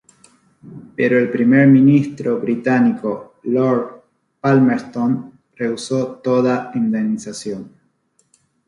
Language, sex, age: Spanish, male, 50-59